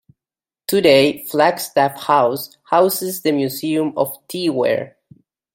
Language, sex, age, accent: English, male, 19-29, United States English